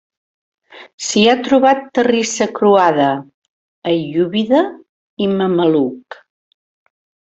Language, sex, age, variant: Catalan, female, 60-69, Central